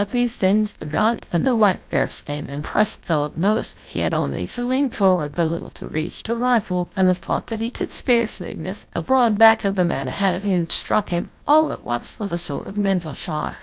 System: TTS, GlowTTS